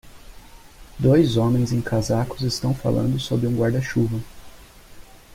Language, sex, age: Portuguese, male, 30-39